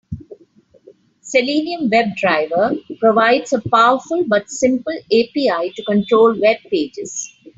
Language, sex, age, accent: English, female, 50-59, India and South Asia (India, Pakistan, Sri Lanka)